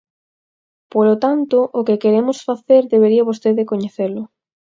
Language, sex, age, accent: Galician, female, 19-29, Atlántico (seseo e gheada)